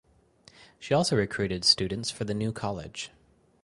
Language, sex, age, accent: English, male, 30-39, United States English